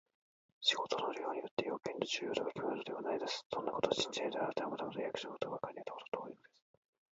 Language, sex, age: Japanese, male, 19-29